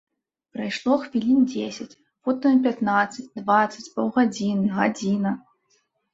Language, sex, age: Belarusian, female, 19-29